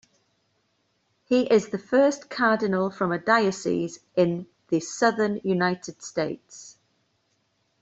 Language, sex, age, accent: English, female, 40-49, Welsh English